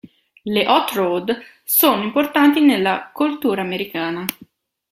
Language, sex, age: Italian, female, 19-29